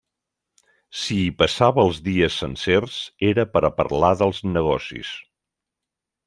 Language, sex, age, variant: Catalan, male, 60-69, Central